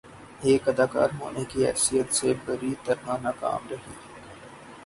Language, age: Urdu, 19-29